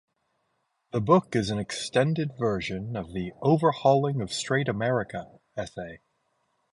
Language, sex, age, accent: English, male, 30-39, United States English